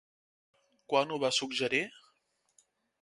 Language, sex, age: Catalan, male, 19-29